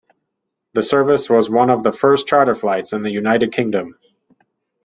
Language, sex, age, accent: English, male, 30-39, United States English